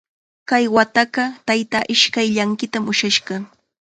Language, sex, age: Chiquián Ancash Quechua, female, 19-29